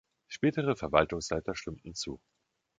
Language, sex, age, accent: German, male, 30-39, Deutschland Deutsch